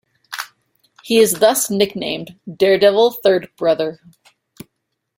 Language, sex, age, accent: English, female, 19-29, Canadian English